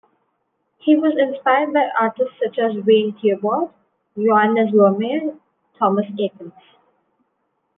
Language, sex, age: English, female, 19-29